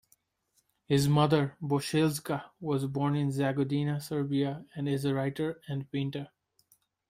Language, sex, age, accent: English, male, 19-29, India and South Asia (India, Pakistan, Sri Lanka)